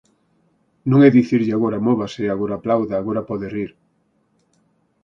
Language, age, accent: Galician, 50-59, Central (gheada)